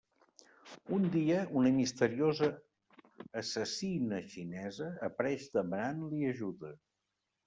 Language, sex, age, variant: Catalan, male, 60-69, Septentrional